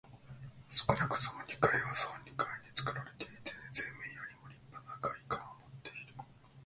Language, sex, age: Japanese, male, 19-29